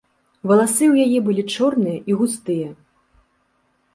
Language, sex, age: Belarusian, female, 30-39